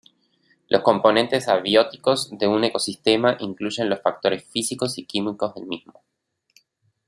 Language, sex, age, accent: Spanish, male, 30-39, Rioplatense: Argentina, Uruguay, este de Bolivia, Paraguay